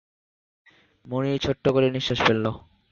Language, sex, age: Bengali, male, under 19